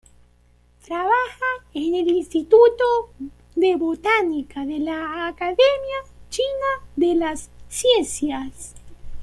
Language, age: Spanish, under 19